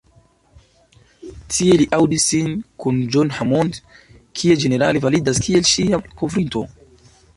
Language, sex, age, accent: Esperanto, male, 19-29, Internacia